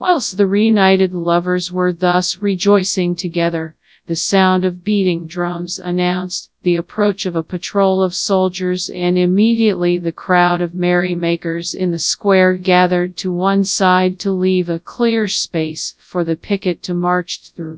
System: TTS, FastPitch